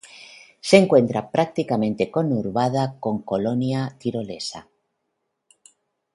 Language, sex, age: Spanish, female, 60-69